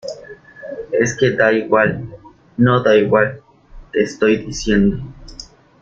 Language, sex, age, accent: Spanish, male, 19-29, México